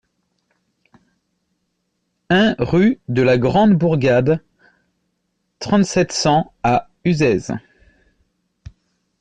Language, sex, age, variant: French, male, 30-39, Français de métropole